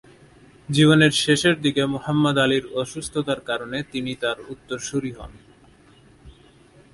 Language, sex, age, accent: Bengali, male, 19-29, Standard Bengali